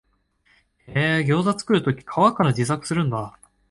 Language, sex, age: Japanese, male, 19-29